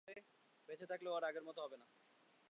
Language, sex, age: Bengali, male, 19-29